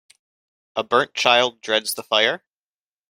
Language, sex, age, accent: English, male, 19-29, United States English